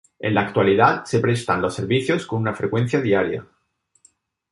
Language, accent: Spanish, España: Sur peninsular (Andalucia, Extremadura, Murcia)